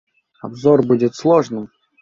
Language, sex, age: Russian, male, 19-29